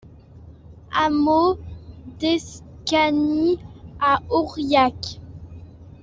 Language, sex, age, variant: French, male, 40-49, Français de métropole